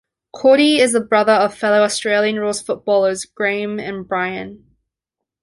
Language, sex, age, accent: English, female, 19-29, Australian English